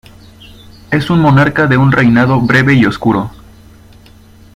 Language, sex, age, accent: Spanish, male, 19-29, México